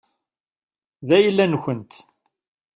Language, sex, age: Kabyle, male, 50-59